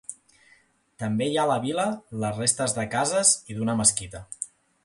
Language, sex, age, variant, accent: Catalan, male, 30-39, Central, central